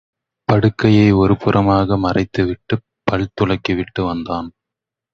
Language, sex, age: Tamil, male, 19-29